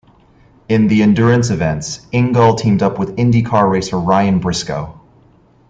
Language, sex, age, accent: English, male, 30-39, United States English